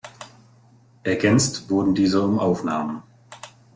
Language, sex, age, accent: German, male, 40-49, Deutschland Deutsch